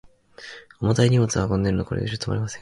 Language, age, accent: Japanese, under 19, 標準語